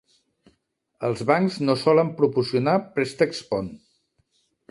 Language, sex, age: Catalan, male, 50-59